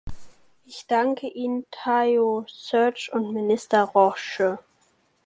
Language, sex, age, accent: German, male, under 19, Deutschland Deutsch